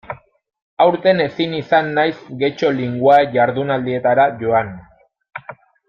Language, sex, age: Basque, male, 30-39